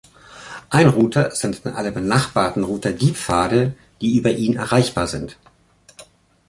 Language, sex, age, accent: German, male, 50-59, Deutschland Deutsch